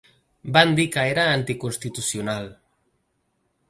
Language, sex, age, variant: Catalan, male, 30-39, Central